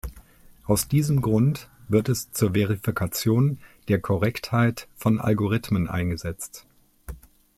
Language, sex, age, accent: German, male, 50-59, Deutschland Deutsch